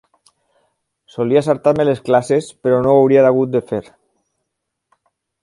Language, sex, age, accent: Catalan, male, 50-59, valencià